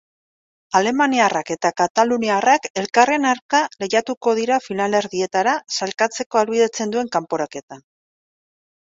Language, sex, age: Basque, female, 40-49